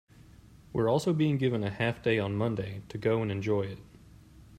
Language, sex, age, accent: English, male, 30-39, United States English